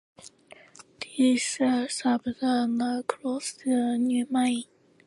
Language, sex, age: English, female, under 19